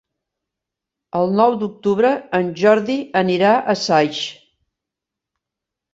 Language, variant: Catalan, Central